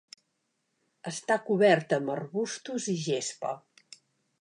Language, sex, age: Catalan, female, 60-69